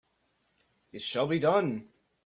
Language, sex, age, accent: English, male, under 19, United States English